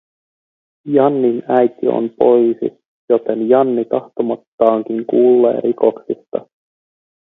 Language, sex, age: Finnish, male, 30-39